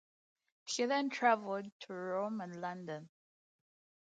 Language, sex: English, female